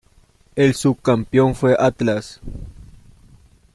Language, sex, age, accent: Spanish, male, 19-29, América central